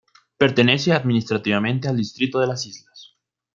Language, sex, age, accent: Spanish, male, 19-29, Andino-Pacífico: Colombia, Perú, Ecuador, oeste de Bolivia y Venezuela andina